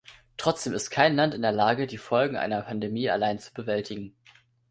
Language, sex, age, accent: German, male, 19-29, Deutschland Deutsch